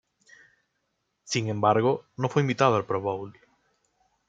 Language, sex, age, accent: Spanish, male, 19-29, Caribe: Cuba, Venezuela, Puerto Rico, República Dominicana, Panamá, Colombia caribeña, México caribeño, Costa del golfo de México